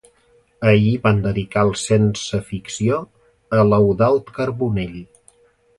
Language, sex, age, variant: Catalan, male, 50-59, Central